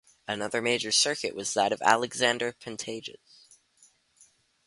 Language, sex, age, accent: English, male, under 19, Canadian English